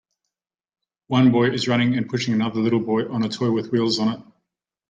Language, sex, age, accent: English, male, 40-49, Australian English